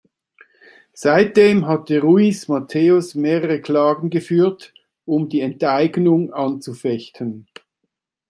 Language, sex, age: German, male, 60-69